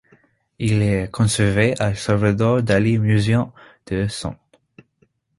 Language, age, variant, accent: French, 19-29, Français d'Amérique du Nord, Français des États-Unis